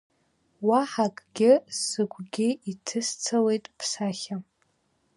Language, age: Abkhazian, under 19